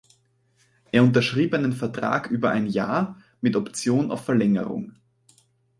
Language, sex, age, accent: German, male, 19-29, Österreichisches Deutsch